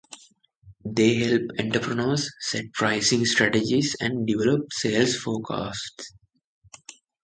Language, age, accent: English, 19-29, India and South Asia (India, Pakistan, Sri Lanka)